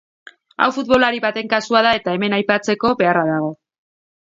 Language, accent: Basque, Mendebalekoa (Araba, Bizkaia, Gipuzkoako mendebaleko herri batzuk)